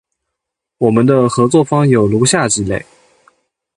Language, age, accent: Chinese, 19-29, 出生地：江西省